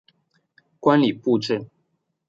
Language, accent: Chinese, 出生地：浙江省